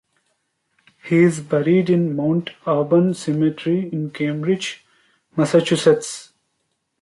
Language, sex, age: English, male, 19-29